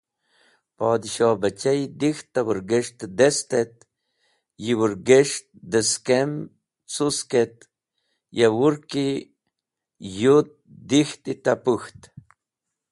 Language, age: Wakhi, 70-79